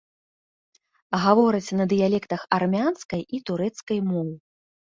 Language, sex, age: Belarusian, female, 19-29